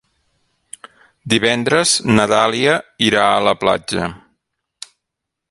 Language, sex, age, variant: Catalan, male, 40-49, Central